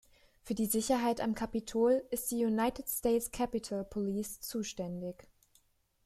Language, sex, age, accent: German, female, 19-29, Deutschland Deutsch